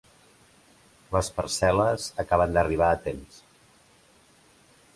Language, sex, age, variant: Catalan, male, 40-49, Central